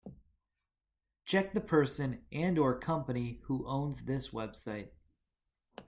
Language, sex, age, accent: English, male, 30-39, United States English